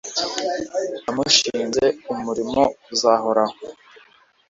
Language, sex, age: Kinyarwanda, male, 40-49